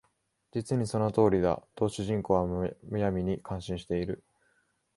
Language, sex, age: Japanese, male, 19-29